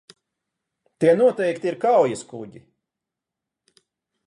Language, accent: Latvian, Rigas